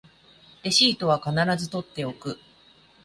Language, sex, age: Japanese, female, 40-49